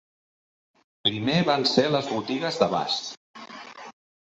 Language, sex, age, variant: Catalan, male, 50-59, Central